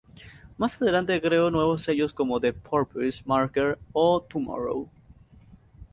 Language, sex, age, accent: Spanish, male, 19-29, América central